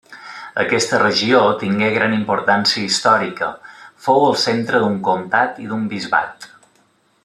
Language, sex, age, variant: Catalan, male, 30-39, Balear